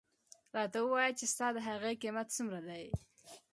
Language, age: Pashto, under 19